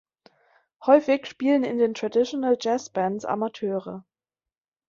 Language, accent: German, Deutschland Deutsch